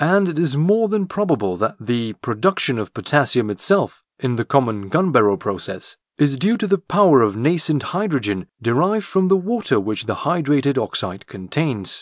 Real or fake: real